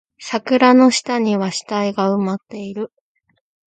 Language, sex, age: Japanese, female, 19-29